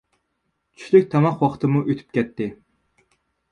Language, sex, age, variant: Uyghur, male, 80-89, ئۇيغۇر تىلى